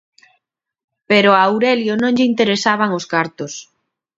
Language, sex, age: Galician, female, 30-39